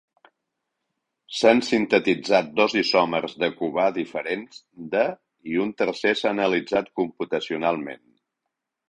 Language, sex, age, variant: Catalan, male, 50-59, Central